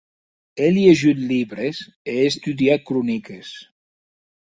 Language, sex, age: Occitan, male, 60-69